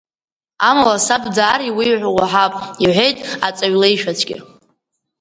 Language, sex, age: Abkhazian, female, under 19